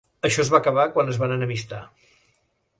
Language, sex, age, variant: Catalan, male, 50-59, Central